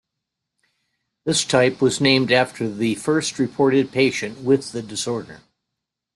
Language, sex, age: English, male, 70-79